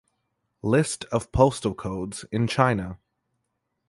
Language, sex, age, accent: English, male, 19-29, Canadian English